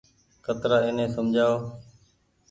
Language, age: Goaria, 19-29